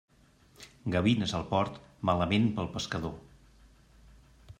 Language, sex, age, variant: Catalan, male, 50-59, Central